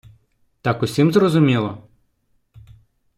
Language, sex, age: Ukrainian, male, 19-29